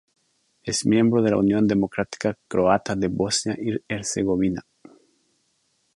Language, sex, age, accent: Spanish, male, 40-49, América central